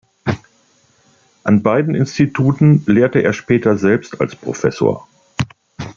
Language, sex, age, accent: German, male, 60-69, Deutschland Deutsch